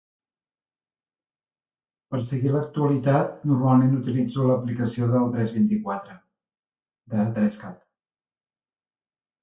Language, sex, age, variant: Catalan, male, 50-59, Central